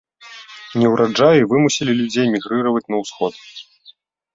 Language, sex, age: Belarusian, male, 19-29